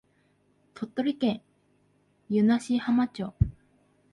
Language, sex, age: Japanese, female, 19-29